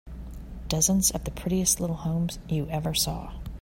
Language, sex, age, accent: English, female, 50-59, United States English